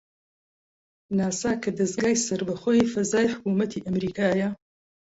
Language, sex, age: Central Kurdish, female, 50-59